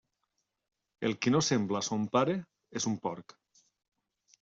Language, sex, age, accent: Catalan, male, 50-59, valencià